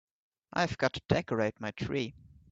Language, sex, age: English, male, under 19